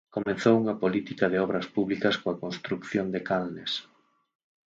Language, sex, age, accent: Galician, male, 40-49, Central (gheada); Normativo (estándar)